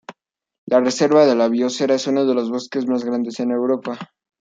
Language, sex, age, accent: Spanish, male, under 19, México